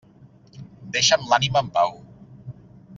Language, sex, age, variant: Catalan, male, 30-39, Central